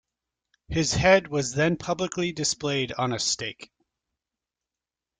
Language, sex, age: English, male, 30-39